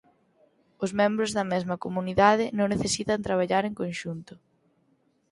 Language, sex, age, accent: Galician, female, 19-29, Central (gheada)